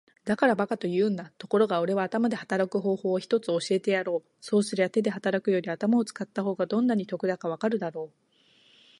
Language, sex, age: Japanese, female, 19-29